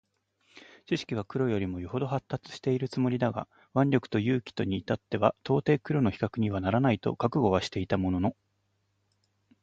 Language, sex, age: Japanese, male, 30-39